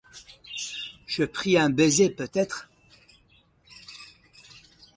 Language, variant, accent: French, Français du nord de l'Afrique, Français du Maroc